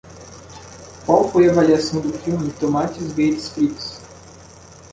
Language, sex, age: Portuguese, male, 19-29